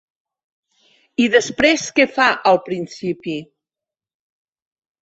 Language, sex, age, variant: Catalan, female, 50-59, Central